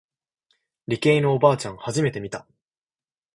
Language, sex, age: Japanese, male, 19-29